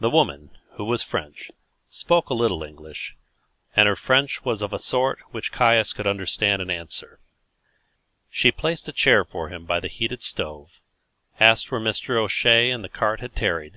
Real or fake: real